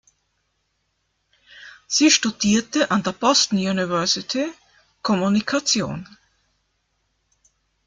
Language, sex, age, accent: German, female, 50-59, Österreichisches Deutsch